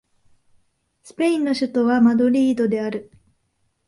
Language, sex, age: Japanese, female, 19-29